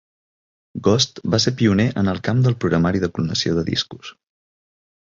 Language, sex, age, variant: Catalan, male, 19-29, Central